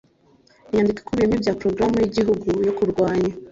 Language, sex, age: Kinyarwanda, female, 19-29